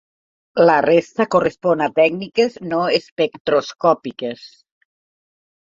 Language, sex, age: Catalan, female, 60-69